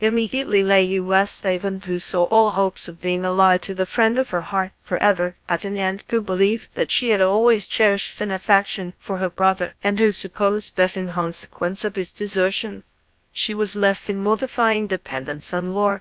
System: TTS, GlowTTS